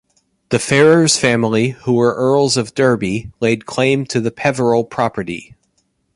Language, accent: English, United States English